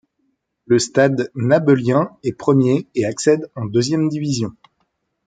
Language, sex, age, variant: French, male, 30-39, Français de métropole